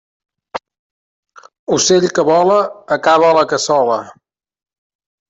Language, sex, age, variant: Catalan, male, 30-39, Central